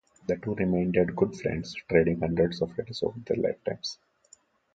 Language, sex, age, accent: English, male, 40-49, India and South Asia (India, Pakistan, Sri Lanka)